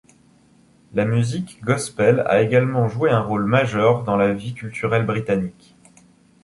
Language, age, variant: French, 19-29, Français de métropole